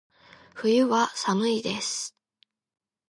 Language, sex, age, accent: Japanese, female, 19-29, 標準語